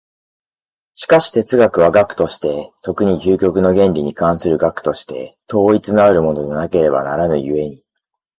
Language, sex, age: Japanese, male, 30-39